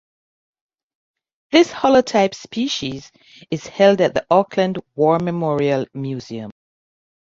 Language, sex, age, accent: English, female, 50-59, West Indies and Bermuda (Bahamas, Bermuda, Jamaica, Trinidad)